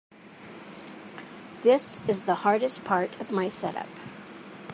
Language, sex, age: English, female, 60-69